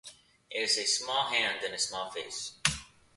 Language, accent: English, United States English